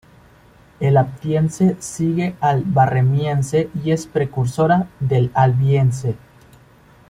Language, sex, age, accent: Spanish, male, under 19, México